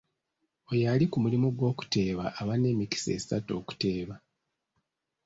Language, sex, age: Ganda, male, 90+